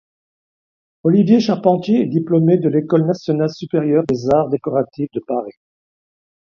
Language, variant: French, Français de métropole